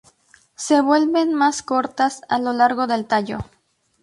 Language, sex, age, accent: Spanish, female, 19-29, México